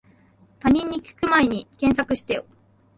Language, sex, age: Japanese, female, 19-29